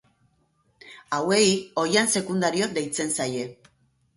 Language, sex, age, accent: Basque, female, 40-49, Mendebalekoa (Araba, Bizkaia, Gipuzkoako mendebaleko herri batzuk)